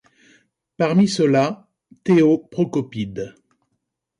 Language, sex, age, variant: French, male, 50-59, Français de métropole